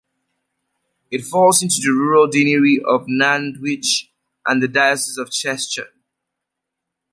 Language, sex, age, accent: English, male, 30-39, United States English